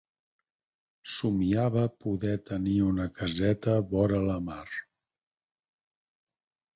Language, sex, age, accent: Catalan, male, 40-49, Barcelona